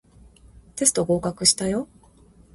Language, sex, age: Japanese, female, 40-49